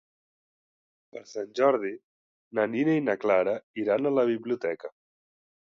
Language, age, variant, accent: Catalan, 30-39, Central, central